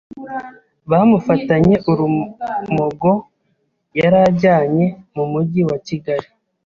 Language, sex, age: Kinyarwanda, male, 30-39